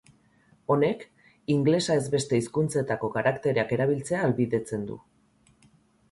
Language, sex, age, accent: Basque, female, 40-49, Erdialdekoa edo Nafarra (Gipuzkoa, Nafarroa)